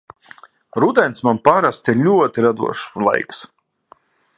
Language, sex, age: Latvian, male, 30-39